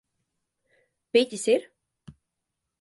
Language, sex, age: Latvian, female, 30-39